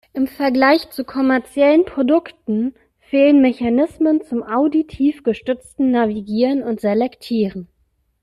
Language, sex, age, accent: German, female, 30-39, Deutschland Deutsch